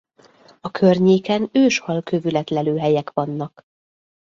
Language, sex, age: Hungarian, female, 30-39